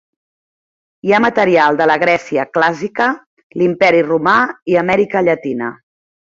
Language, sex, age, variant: Catalan, female, 40-49, Central